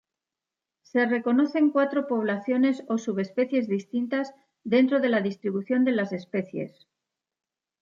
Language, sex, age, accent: Spanish, female, 50-59, España: Centro-Sur peninsular (Madrid, Toledo, Castilla-La Mancha)